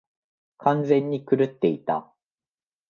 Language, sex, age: Japanese, male, 19-29